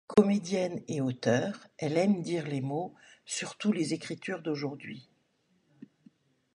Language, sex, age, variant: French, female, 60-69, Français de métropole